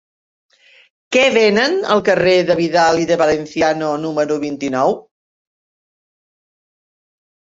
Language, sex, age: Catalan, female, 60-69